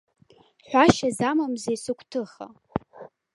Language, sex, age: Abkhazian, female, under 19